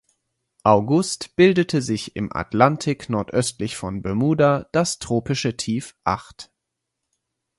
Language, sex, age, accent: German, male, 30-39, Deutschland Deutsch